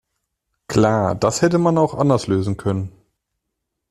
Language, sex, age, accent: German, male, 30-39, Deutschland Deutsch